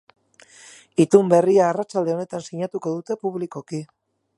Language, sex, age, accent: Basque, female, 40-49, Erdialdekoa edo Nafarra (Gipuzkoa, Nafarroa)